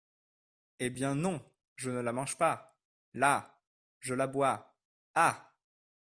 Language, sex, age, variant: French, male, 19-29, Français de métropole